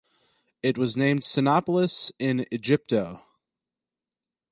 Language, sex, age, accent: English, male, 30-39, United States English